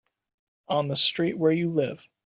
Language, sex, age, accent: English, male, 19-29, United States English